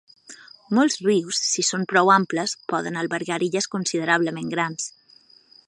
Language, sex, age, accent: Catalan, female, 30-39, balear; central